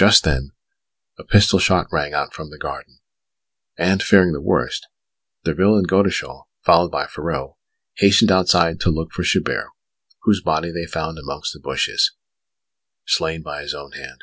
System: none